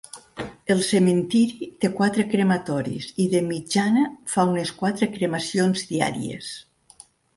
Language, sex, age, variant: Catalan, female, 60-69, Central